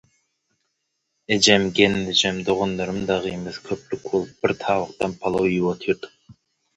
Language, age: Turkmen, 19-29